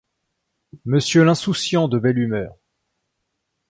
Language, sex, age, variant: French, male, 30-39, Français de métropole